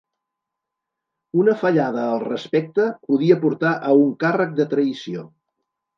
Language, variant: Catalan, Septentrional